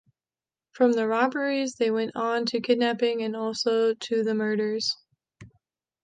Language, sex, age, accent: English, female, 19-29, United States English